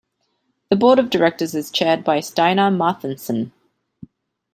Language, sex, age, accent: English, female, 30-39, Australian English